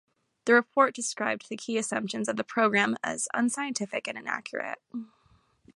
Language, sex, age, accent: English, female, 19-29, United States English